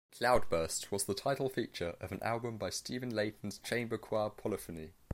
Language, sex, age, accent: English, male, under 19, England English